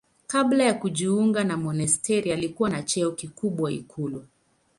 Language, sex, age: Swahili, female, 30-39